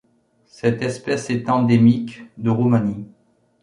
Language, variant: French, Français de métropole